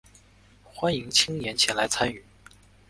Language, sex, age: Chinese, male, 19-29